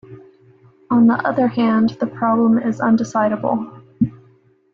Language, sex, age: English, female, 30-39